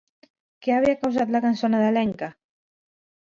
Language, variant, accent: Catalan, Central, central